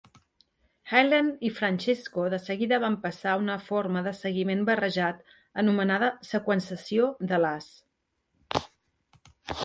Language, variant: Catalan, Nord-Occidental